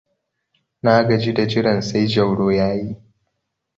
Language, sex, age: Hausa, male, 19-29